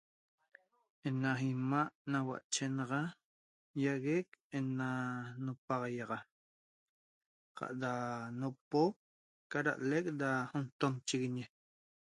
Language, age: Toba, 30-39